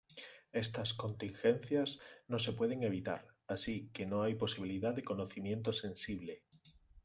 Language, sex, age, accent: Spanish, male, 30-39, España: Sur peninsular (Andalucia, Extremadura, Murcia)